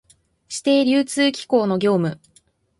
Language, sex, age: Japanese, female, 19-29